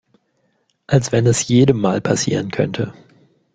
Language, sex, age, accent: German, male, 19-29, Deutschland Deutsch